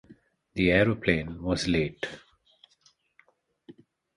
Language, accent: English, India and South Asia (India, Pakistan, Sri Lanka)